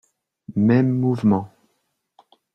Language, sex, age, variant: French, male, 40-49, Français de métropole